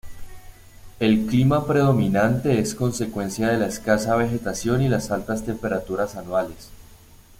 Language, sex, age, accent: Spanish, male, 19-29, Andino-Pacífico: Colombia, Perú, Ecuador, oeste de Bolivia y Venezuela andina